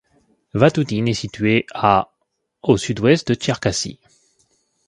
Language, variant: French, Français de métropole